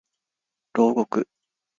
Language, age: Japanese, 30-39